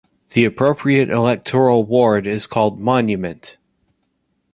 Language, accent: English, United States English